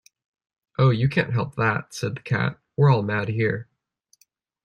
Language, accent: English, United States English